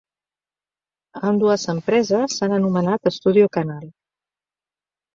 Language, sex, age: Catalan, female, 50-59